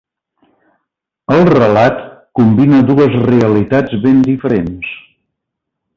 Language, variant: Catalan, Central